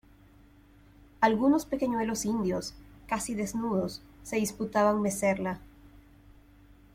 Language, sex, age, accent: Spanish, female, 19-29, Andino-Pacífico: Colombia, Perú, Ecuador, oeste de Bolivia y Venezuela andina